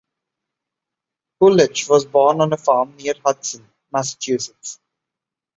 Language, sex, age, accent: English, male, under 19, India and South Asia (India, Pakistan, Sri Lanka)